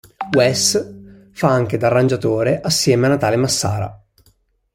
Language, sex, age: Italian, male, 19-29